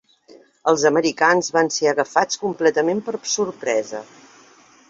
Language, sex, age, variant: Catalan, female, 50-59, Central